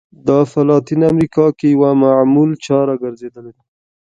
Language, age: Pashto, 19-29